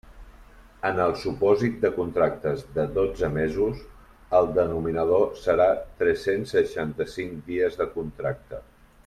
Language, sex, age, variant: Catalan, male, 40-49, Central